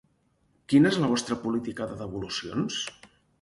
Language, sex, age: Catalan, male, 40-49